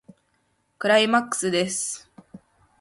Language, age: Japanese, 19-29